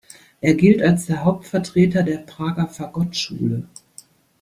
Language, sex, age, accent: German, female, 50-59, Deutschland Deutsch